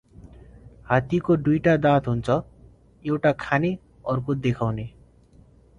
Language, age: Nepali, 19-29